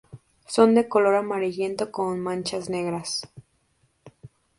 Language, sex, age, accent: Spanish, female, 19-29, México